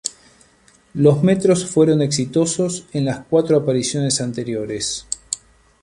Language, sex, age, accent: Spanish, male, 40-49, Rioplatense: Argentina, Uruguay, este de Bolivia, Paraguay